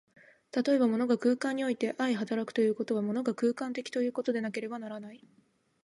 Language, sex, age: Japanese, female, 19-29